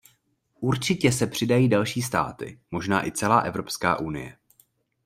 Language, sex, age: Czech, male, 19-29